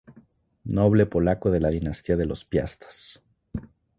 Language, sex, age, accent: Spanish, male, 30-39, México